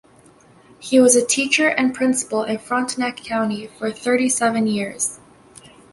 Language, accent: English, Canadian English